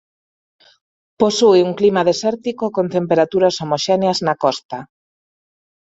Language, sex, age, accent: Galician, female, 30-39, Normativo (estándar)